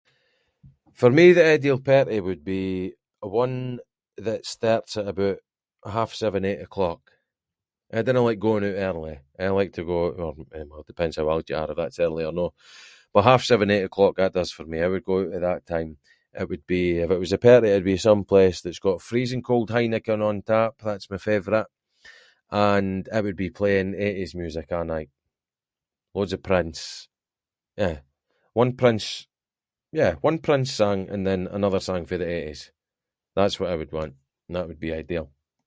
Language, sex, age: Scots, male, 30-39